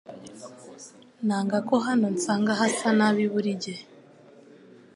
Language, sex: Kinyarwanda, female